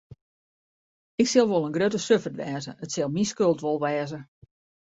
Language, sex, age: Western Frisian, female, 50-59